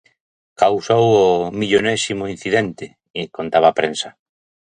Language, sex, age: Galician, male, 40-49